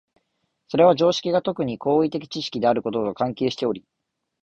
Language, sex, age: Japanese, male, 19-29